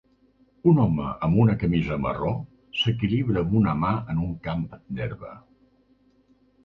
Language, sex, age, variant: Catalan, male, 60-69, Central